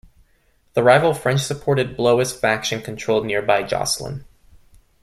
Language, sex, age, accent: English, male, 19-29, United States English